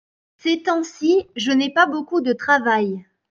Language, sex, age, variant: French, male, 30-39, Français de métropole